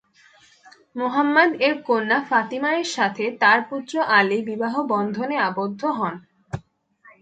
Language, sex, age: Bengali, female, under 19